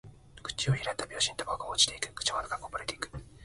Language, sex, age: Japanese, male, 19-29